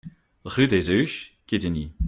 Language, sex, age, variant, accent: French, male, 30-39, Français d'Amérique du Nord, Français du Canada